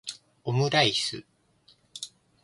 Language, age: Japanese, 19-29